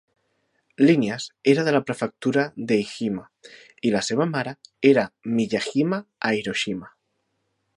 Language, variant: Catalan, Central